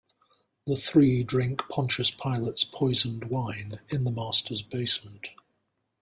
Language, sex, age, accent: English, male, 50-59, England English